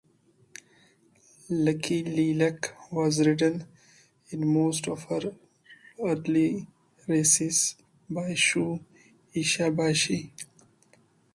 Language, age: English, 19-29